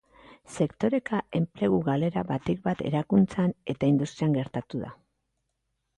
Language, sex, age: Basque, female, 40-49